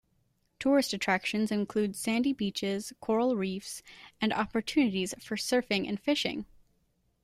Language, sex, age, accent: English, female, 19-29, United States English